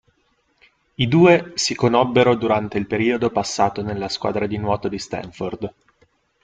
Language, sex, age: Italian, male, 19-29